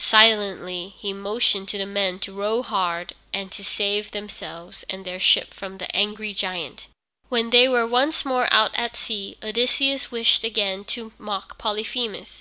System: none